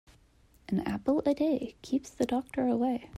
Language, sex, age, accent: English, female, 30-39, United States English